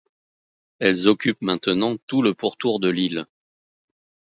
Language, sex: French, male